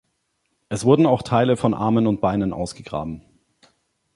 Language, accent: German, Deutschland Deutsch